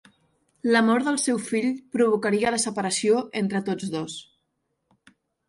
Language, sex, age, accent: Catalan, female, 19-29, central; nord-occidental